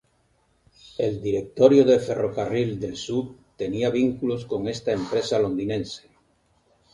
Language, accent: Spanish, España: Centro-Sur peninsular (Madrid, Toledo, Castilla-La Mancha)